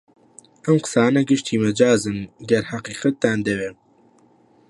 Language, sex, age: Central Kurdish, male, under 19